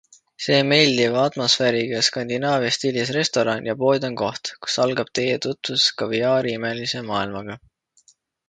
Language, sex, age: Estonian, male, 19-29